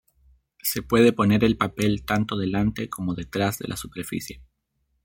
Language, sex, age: Spanish, male, 30-39